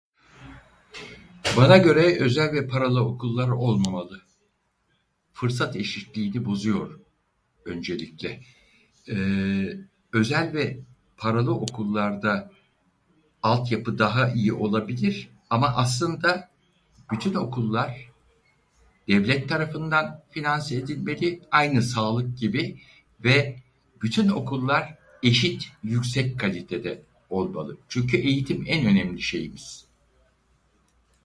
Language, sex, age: Turkish, male, 60-69